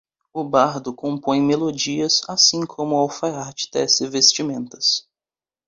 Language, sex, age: Portuguese, male, 19-29